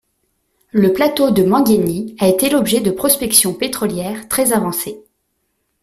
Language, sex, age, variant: French, female, 30-39, Français de métropole